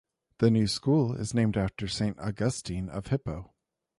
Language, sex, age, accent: English, male, 30-39, United States English